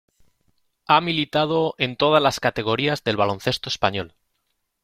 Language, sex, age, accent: Spanish, male, 30-39, España: Centro-Sur peninsular (Madrid, Toledo, Castilla-La Mancha)